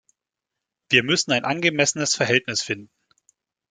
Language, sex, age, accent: German, male, 19-29, Deutschland Deutsch